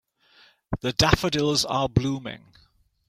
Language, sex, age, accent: English, male, 60-69, Welsh English